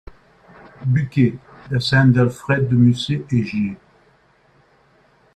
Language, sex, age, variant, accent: French, male, 50-59, Français d'Europe, Français de Belgique